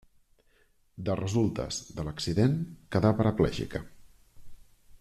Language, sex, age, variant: Catalan, male, 40-49, Central